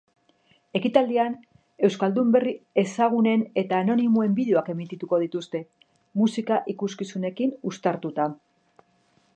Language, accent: Basque, Mendebalekoa (Araba, Bizkaia, Gipuzkoako mendebaleko herri batzuk)